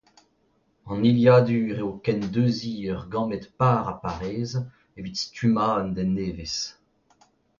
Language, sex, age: Breton, male, 30-39